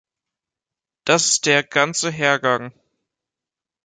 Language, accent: German, Deutschland Deutsch